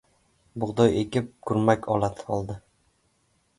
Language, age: Uzbek, 19-29